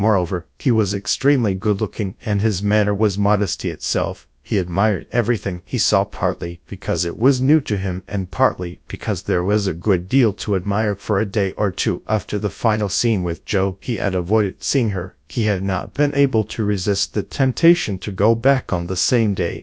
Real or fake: fake